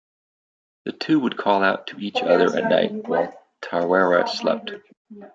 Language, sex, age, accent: English, male, 50-59, United States English